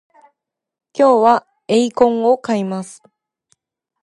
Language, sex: Japanese, female